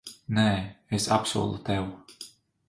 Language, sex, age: Latvian, male, 30-39